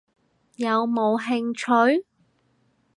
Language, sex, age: Cantonese, female, 30-39